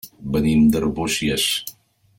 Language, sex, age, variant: Catalan, male, 50-59, Central